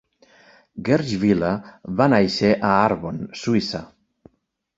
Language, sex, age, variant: Catalan, male, 40-49, Nord-Occidental